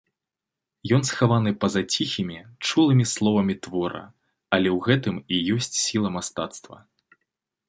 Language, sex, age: Belarusian, male, 19-29